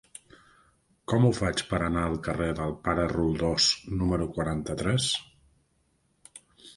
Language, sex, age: Catalan, male, 40-49